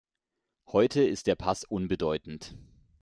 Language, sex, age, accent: German, male, 19-29, Deutschland Deutsch